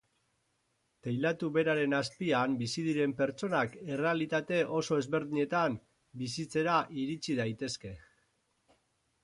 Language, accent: Basque, Mendebalekoa (Araba, Bizkaia, Gipuzkoako mendebaleko herri batzuk)